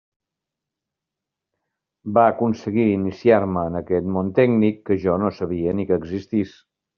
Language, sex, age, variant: Catalan, male, 50-59, Central